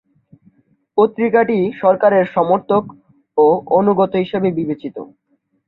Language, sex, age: Bengali, male, 19-29